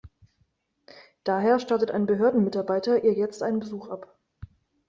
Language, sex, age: German, female, 19-29